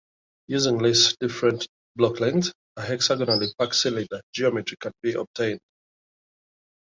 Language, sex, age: English, male, 19-29